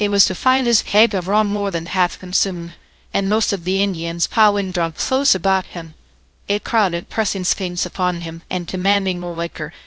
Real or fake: fake